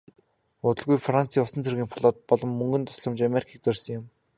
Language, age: Mongolian, 19-29